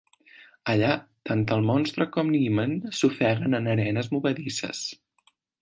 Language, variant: Catalan, Central